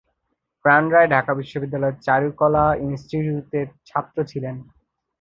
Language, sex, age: Bengali, male, 19-29